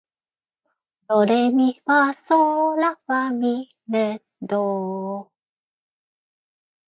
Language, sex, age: Japanese, female, 50-59